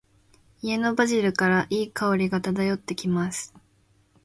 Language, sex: Japanese, female